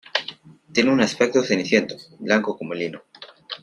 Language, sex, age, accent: Spanish, male, under 19, Andino-Pacífico: Colombia, Perú, Ecuador, oeste de Bolivia y Venezuela andina